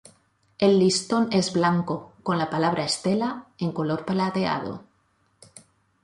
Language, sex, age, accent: Spanish, female, 40-49, España: Norte peninsular (Asturias, Castilla y León, Cantabria, País Vasco, Navarra, Aragón, La Rioja, Guadalajara, Cuenca)